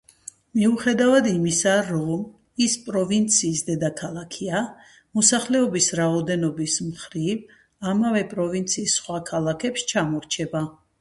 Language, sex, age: Georgian, female, 60-69